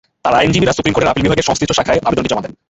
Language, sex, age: Bengali, male, 19-29